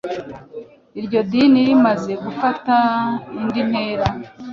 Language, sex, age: Kinyarwanda, female, 19-29